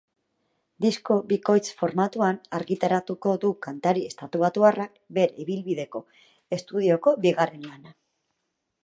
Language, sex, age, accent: Basque, female, 40-49, Erdialdekoa edo Nafarra (Gipuzkoa, Nafarroa)